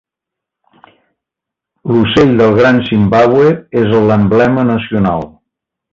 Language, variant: Catalan, Central